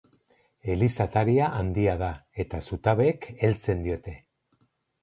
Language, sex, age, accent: Basque, male, 60-69, Erdialdekoa edo Nafarra (Gipuzkoa, Nafarroa)